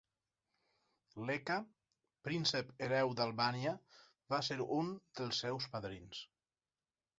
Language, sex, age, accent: Catalan, male, 30-39, valencià